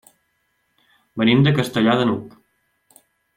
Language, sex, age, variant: Catalan, male, 19-29, Central